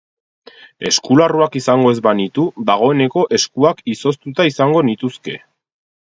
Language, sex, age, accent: Basque, male, 30-39, Erdialdekoa edo Nafarra (Gipuzkoa, Nafarroa)